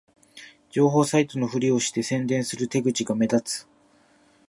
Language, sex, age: Japanese, male, 19-29